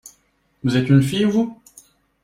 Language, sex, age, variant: French, male, 19-29, Français de métropole